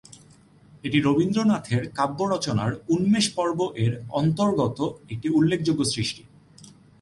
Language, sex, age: Bengali, male, 30-39